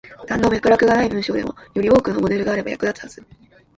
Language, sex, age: Japanese, female, under 19